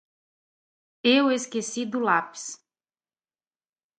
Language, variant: Portuguese, Portuguese (Brasil)